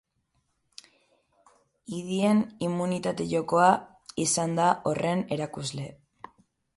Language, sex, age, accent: Basque, female, 19-29, Mendebalekoa (Araba, Bizkaia, Gipuzkoako mendebaleko herri batzuk)